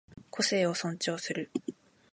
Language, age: Japanese, 19-29